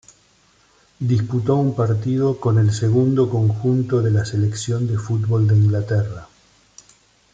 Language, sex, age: Spanish, male, 60-69